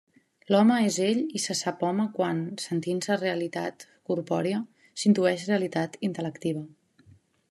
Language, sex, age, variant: Catalan, female, 30-39, Central